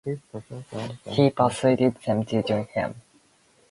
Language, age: English, 19-29